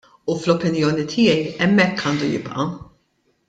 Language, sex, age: Maltese, female, 50-59